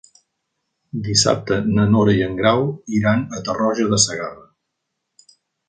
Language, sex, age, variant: Catalan, male, 50-59, Septentrional